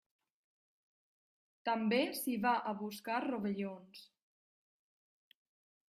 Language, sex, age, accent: Catalan, female, 19-29, valencià